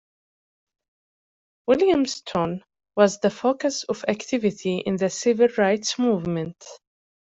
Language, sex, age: English, female, 19-29